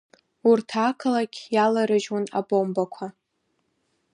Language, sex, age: Abkhazian, female, under 19